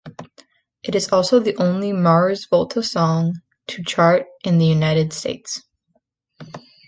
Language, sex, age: English, female, 19-29